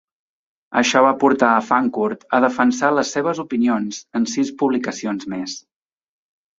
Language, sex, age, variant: Catalan, male, 30-39, Central